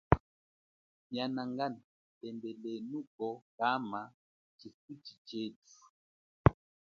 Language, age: Chokwe, 40-49